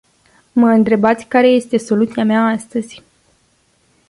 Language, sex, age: Romanian, female, 19-29